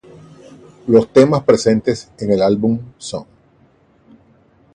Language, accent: Spanish, Caribe: Cuba, Venezuela, Puerto Rico, República Dominicana, Panamá, Colombia caribeña, México caribeño, Costa del golfo de México